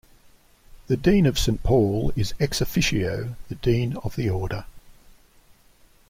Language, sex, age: English, male, 60-69